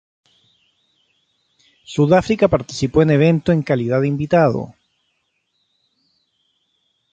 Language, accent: Spanish, Chileno: Chile, Cuyo